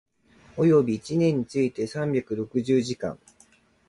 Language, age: Japanese, 30-39